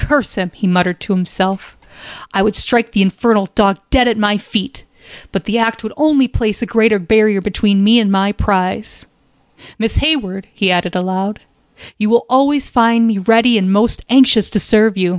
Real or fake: real